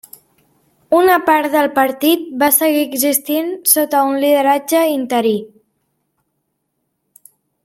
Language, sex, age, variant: Catalan, female, under 19, Central